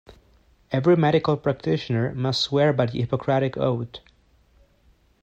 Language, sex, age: English, male, 19-29